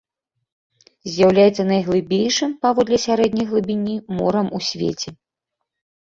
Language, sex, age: Belarusian, female, 19-29